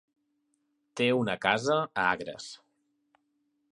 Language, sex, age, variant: Catalan, male, 30-39, Central